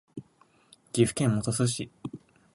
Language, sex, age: Japanese, male, under 19